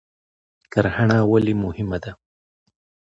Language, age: Pashto, 30-39